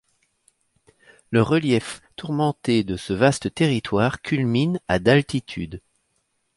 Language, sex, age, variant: French, male, 30-39, Français de métropole